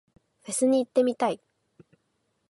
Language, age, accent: Japanese, 19-29, 標準語